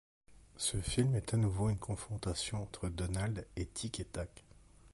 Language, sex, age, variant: French, male, 30-39, Français de métropole